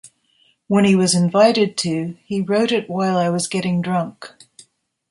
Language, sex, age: English, female, 60-69